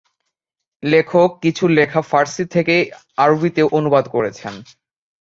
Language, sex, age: Bengali, male, 19-29